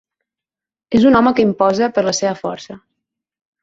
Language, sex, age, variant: Catalan, female, 19-29, Central